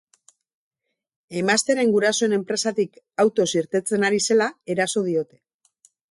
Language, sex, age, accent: Basque, female, 40-49, Mendebalekoa (Araba, Bizkaia, Gipuzkoako mendebaleko herri batzuk)